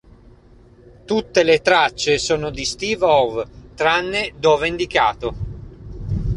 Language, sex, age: Italian, male, 30-39